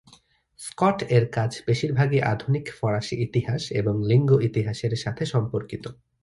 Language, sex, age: Bengali, male, 19-29